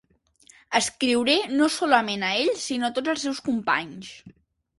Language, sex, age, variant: Catalan, male, under 19, Central